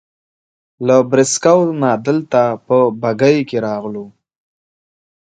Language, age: Pashto, 19-29